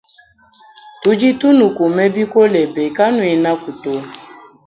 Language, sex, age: Luba-Lulua, female, 19-29